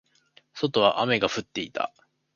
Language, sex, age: Japanese, male, 19-29